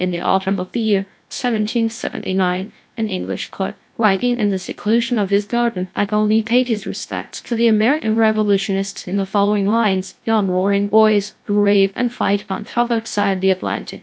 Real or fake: fake